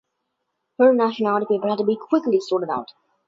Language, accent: English, United States English